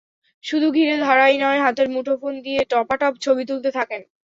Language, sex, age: Bengali, female, 19-29